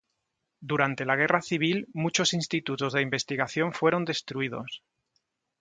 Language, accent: Spanish, España: Sur peninsular (Andalucia, Extremadura, Murcia)